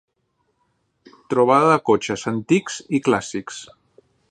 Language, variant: Catalan, Central